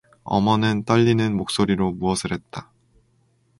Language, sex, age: Korean, male, 19-29